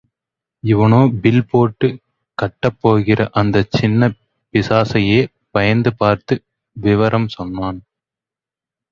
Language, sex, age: Tamil, male, 19-29